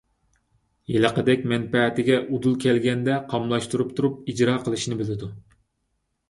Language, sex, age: Uyghur, male, 30-39